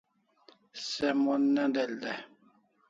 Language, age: Kalasha, 40-49